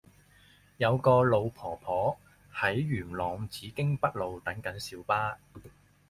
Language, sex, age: Cantonese, male, 19-29